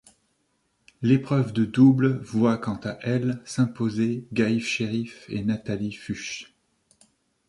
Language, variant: French, Français de métropole